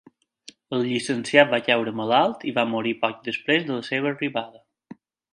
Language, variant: Catalan, Balear